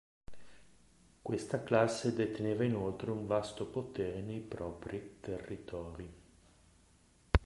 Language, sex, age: Italian, male, 40-49